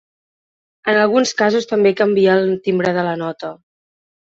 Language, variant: Catalan, Central